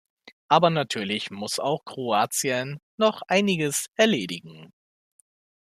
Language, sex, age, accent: German, male, 30-39, Deutschland Deutsch